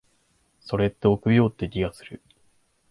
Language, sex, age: Japanese, male, 19-29